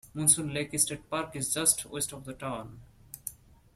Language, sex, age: English, male, 19-29